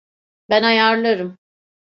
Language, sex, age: Turkish, female, 50-59